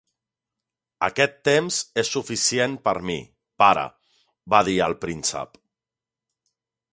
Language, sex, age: Catalan, male, 40-49